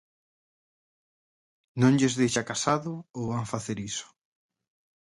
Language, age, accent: Galician, 30-39, Normativo (estándar)